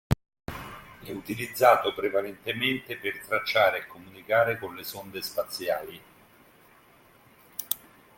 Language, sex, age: Italian, male, 50-59